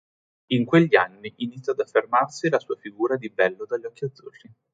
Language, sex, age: Italian, male, 19-29